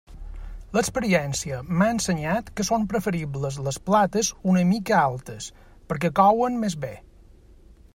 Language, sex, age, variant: Catalan, male, 40-49, Balear